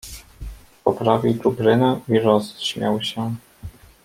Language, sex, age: Polish, male, 19-29